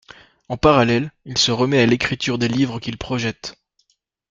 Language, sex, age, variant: French, male, 19-29, Français de métropole